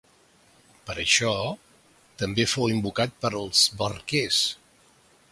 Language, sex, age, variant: Catalan, male, 60-69, Central